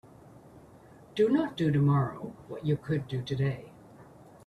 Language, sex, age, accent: English, female, 70-79, United States English